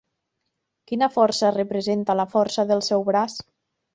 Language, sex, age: Catalan, female, 30-39